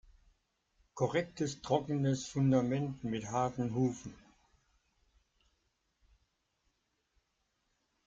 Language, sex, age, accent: German, male, 70-79, Deutschland Deutsch